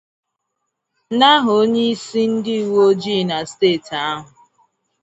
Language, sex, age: Igbo, female, 19-29